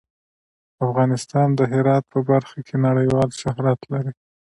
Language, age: Pashto, 30-39